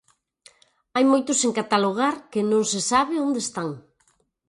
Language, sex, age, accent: Galician, female, 40-49, Atlántico (seseo e gheada)